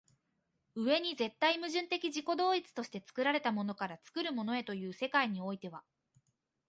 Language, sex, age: Japanese, female, 19-29